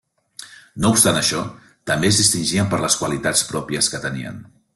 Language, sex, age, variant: Catalan, male, 40-49, Central